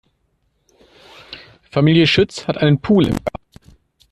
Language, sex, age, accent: German, male, 30-39, Deutschland Deutsch